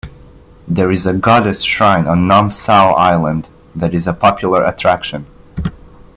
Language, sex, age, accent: English, male, 19-29, United States English